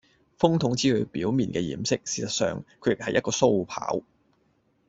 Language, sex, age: Cantonese, male, 30-39